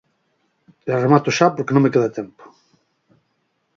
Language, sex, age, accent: Galician, male, 50-59, Atlántico (seseo e gheada)